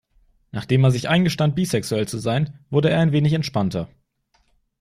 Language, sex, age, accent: German, male, under 19, Deutschland Deutsch